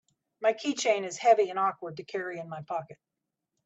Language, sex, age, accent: English, female, 50-59, United States English